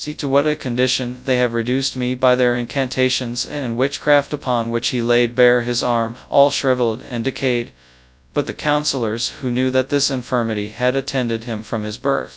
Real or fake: fake